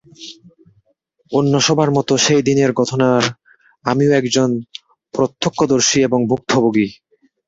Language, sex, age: Bengali, male, 19-29